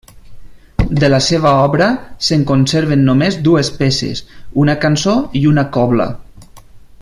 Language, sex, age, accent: Catalan, male, 30-39, valencià